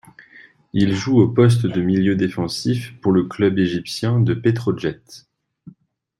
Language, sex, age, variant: French, male, 19-29, Français de métropole